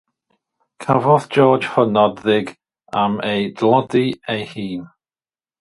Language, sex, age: Welsh, male, 50-59